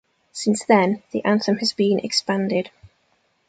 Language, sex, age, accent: English, female, 19-29, England English